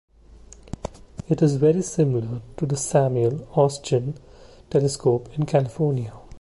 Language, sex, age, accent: English, male, 19-29, India and South Asia (India, Pakistan, Sri Lanka)